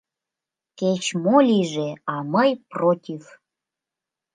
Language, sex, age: Mari, female, 19-29